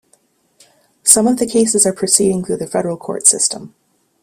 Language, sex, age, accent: English, female, 30-39, United States English